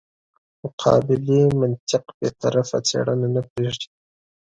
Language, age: Pashto, 19-29